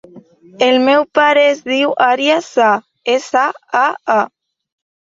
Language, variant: Catalan, Septentrional